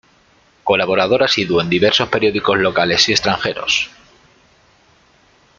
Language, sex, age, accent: Spanish, male, 30-39, España: Centro-Sur peninsular (Madrid, Toledo, Castilla-La Mancha)